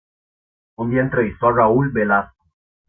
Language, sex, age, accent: Spanish, male, 19-29, América central